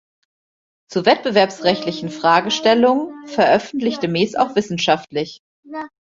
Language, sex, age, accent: German, female, 40-49, Deutschland Deutsch